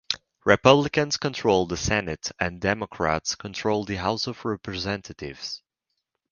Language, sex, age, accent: English, male, 19-29, United States English